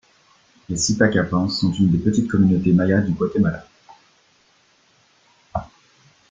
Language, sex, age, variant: French, male, 19-29, Français de métropole